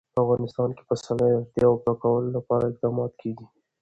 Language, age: Pashto, 19-29